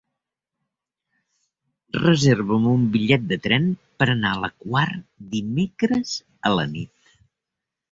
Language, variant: Catalan, Central